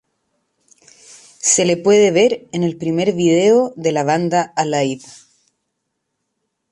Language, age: Spanish, 40-49